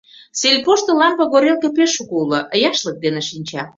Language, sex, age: Mari, female, 40-49